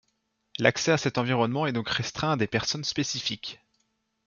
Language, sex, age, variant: French, male, 19-29, Français de métropole